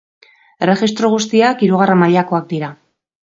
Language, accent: Basque, Mendebalekoa (Araba, Bizkaia, Gipuzkoako mendebaleko herri batzuk)